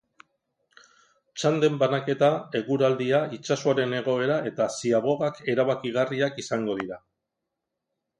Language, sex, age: Basque, male, 50-59